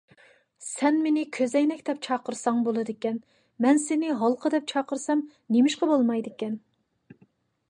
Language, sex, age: Uyghur, female, 40-49